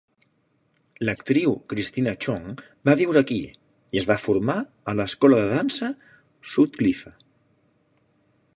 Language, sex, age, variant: Catalan, male, 40-49, Central